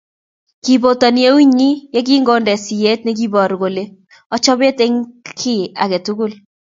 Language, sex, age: Kalenjin, female, 19-29